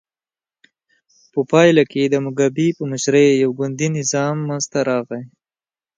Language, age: Pashto, 19-29